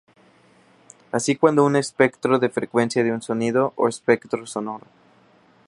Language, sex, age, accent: Spanish, male, 19-29, México